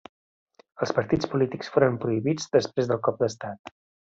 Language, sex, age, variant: Catalan, male, 40-49, Central